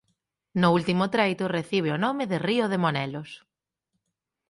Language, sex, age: Galician, female, 30-39